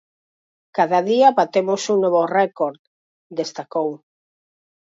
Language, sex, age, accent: Galician, female, 50-59, Normativo (estándar)